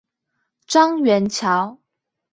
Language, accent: Chinese, 出生地：桃園市